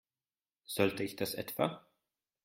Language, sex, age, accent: German, male, 19-29, Österreichisches Deutsch